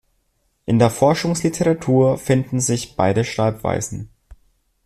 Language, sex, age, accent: German, male, 19-29, Deutschland Deutsch